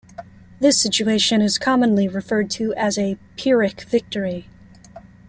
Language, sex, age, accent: English, female, 19-29, United States English